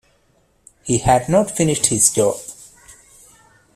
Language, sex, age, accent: English, male, 30-39, India and South Asia (India, Pakistan, Sri Lanka)